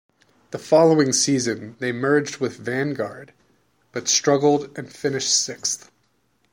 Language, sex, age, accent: English, male, 30-39, United States English